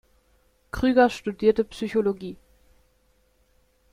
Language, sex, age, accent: German, female, 19-29, Deutschland Deutsch